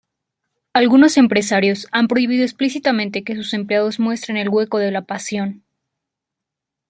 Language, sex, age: Spanish, female, 19-29